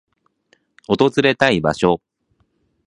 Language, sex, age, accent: Japanese, male, 19-29, 関西弁